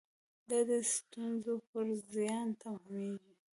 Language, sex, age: Pashto, female, 19-29